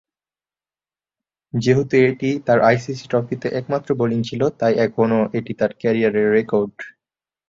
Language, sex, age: Bengali, male, 19-29